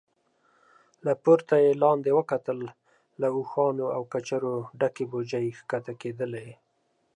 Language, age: Pashto, 30-39